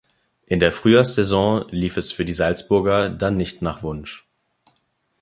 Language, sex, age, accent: German, male, 19-29, Deutschland Deutsch